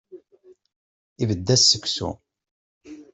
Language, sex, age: Kabyle, male, 50-59